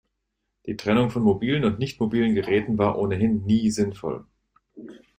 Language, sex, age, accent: German, male, 30-39, Deutschland Deutsch